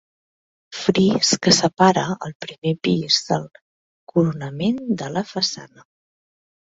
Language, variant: Catalan, Nord-Occidental